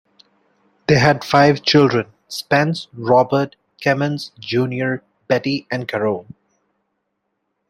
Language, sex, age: English, male, 19-29